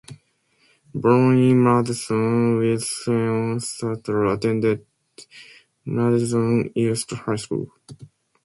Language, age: English, 19-29